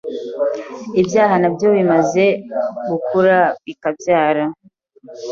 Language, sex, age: Kinyarwanda, female, 19-29